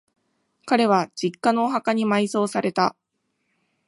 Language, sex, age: Japanese, female, 19-29